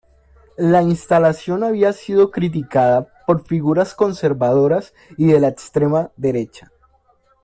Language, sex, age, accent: Spanish, male, 19-29, Andino-Pacífico: Colombia, Perú, Ecuador, oeste de Bolivia y Venezuela andina